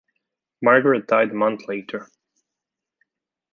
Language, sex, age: English, male, 19-29